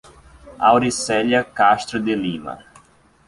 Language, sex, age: Portuguese, male, 19-29